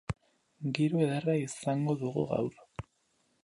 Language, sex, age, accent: Basque, male, 19-29, Erdialdekoa edo Nafarra (Gipuzkoa, Nafarroa)